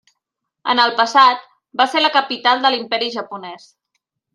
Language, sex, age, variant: Catalan, female, 30-39, Central